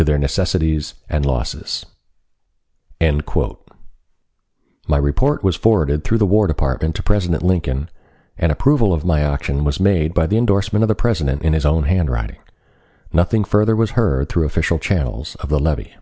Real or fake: real